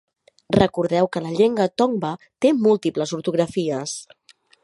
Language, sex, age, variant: Catalan, female, 30-39, Central